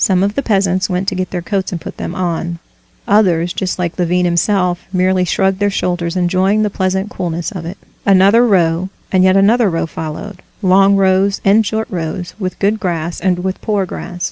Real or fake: real